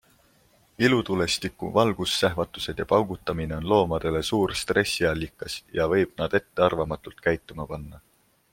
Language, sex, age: Estonian, male, 19-29